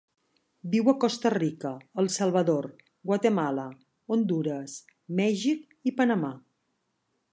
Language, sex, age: Catalan, female, 50-59